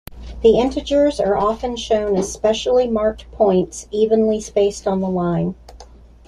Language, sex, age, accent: English, female, 40-49, United States English